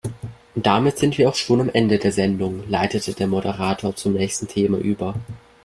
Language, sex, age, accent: German, male, under 19, Deutschland Deutsch